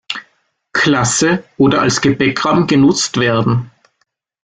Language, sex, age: German, male, 30-39